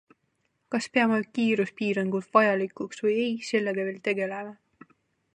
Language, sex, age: Estonian, female, 19-29